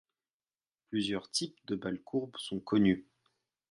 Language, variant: French, Français de métropole